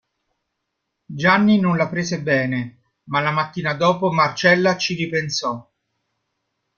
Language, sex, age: Italian, male, 40-49